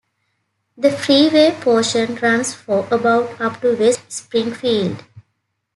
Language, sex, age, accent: English, female, 19-29, United States English